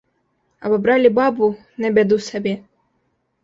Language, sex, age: Belarusian, female, under 19